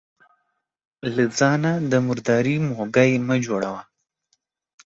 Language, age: Pashto, 19-29